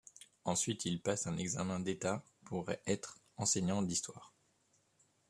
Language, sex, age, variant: French, male, 30-39, Français de métropole